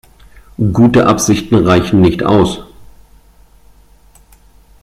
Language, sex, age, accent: German, male, 50-59, Deutschland Deutsch